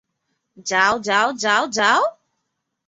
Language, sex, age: Bengali, female, 19-29